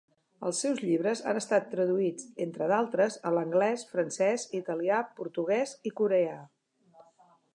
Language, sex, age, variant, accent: Catalan, female, 60-69, Central, central